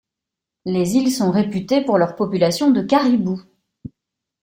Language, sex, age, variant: French, female, 50-59, Français de métropole